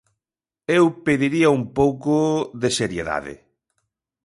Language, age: Galician, 50-59